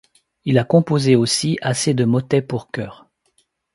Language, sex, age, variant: French, male, 40-49, Français de métropole